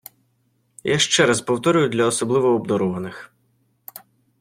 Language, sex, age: Ukrainian, male, under 19